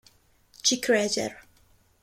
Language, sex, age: Italian, female, 19-29